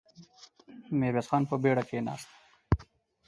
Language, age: Pashto, 19-29